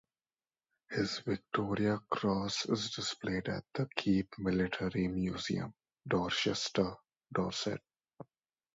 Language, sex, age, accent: English, male, 19-29, India and South Asia (India, Pakistan, Sri Lanka)